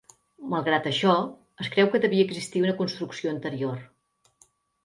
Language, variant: Catalan, Central